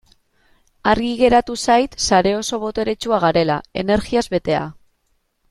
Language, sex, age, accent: Basque, female, 19-29, Mendebalekoa (Araba, Bizkaia, Gipuzkoako mendebaleko herri batzuk)